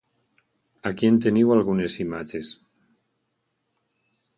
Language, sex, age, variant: Catalan, male, 60-69, Valencià central